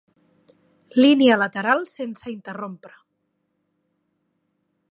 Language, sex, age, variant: Catalan, female, 30-39, Central